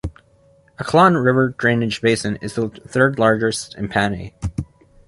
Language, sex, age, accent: English, male, under 19, United States English